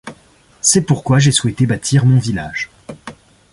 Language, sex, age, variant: French, male, 19-29, Français de métropole